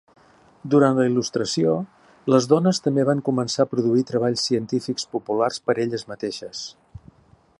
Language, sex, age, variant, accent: Catalan, male, 60-69, Central, central